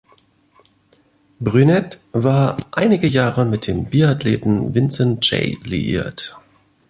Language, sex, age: German, male, 40-49